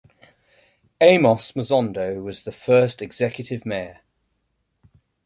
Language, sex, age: English, male, 40-49